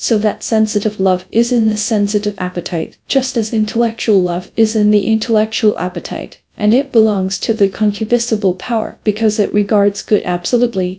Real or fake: fake